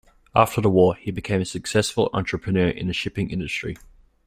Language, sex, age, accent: English, male, 19-29, Australian English